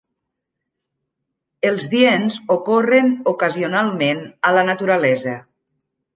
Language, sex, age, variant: Catalan, female, 40-49, Nord-Occidental